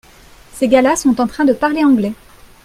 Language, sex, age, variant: French, female, 19-29, Français de métropole